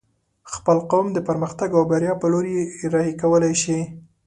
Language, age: Pashto, 19-29